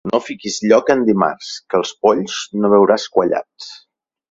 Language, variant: Catalan, Nord-Occidental